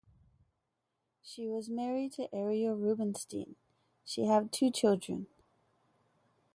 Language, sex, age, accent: English, female, 19-29, United States English